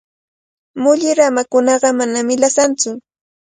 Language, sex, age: Cajatambo North Lima Quechua, female, 30-39